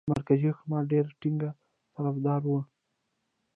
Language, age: Pashto, 19-29